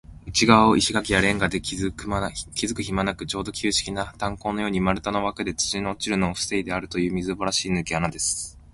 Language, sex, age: Japanese, male, 19-29